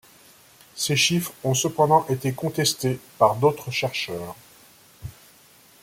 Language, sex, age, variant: French, male, 50-59, Français de métropole